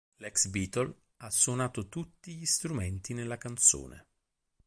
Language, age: Italian, 30-39